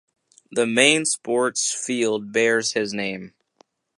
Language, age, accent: English, under 19, United States English